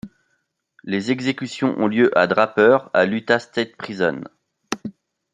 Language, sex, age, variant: French, male, 30-39, Français de métropole